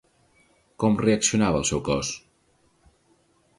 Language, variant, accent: Catalan, Central, central